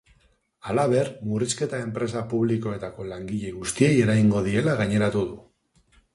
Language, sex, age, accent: Basque, male, 30-39, Mendebalekoa (Araba, Bizkaia, Gipuzkoako mendebaleko herri batzuk)